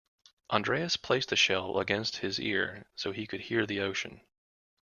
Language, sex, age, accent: English, male, 30-39, United States English